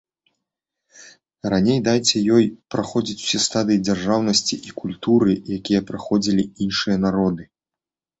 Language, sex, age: Belarusian, male, 30-39